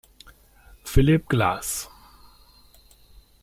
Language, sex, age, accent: German, male, 60-69, Deutschland Deutsch